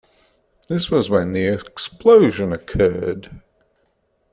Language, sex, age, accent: English, male, 60-69, Australian English